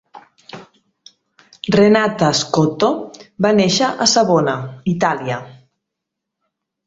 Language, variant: Catalan, Central